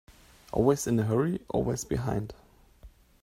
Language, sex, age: English, male, 30-39